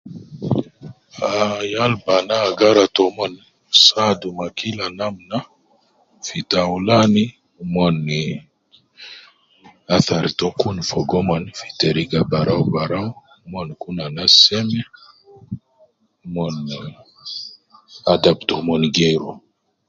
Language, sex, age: Nubi, male, 30-39